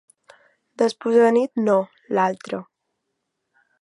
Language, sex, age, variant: Catalan, female, 19-29, Balear